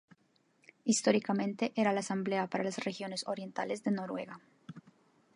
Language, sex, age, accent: Spanish, female, 19-29, Andino-Pacífico: Colombia, Perú, Ecuador, oeste de Bolivia y Venezuela andina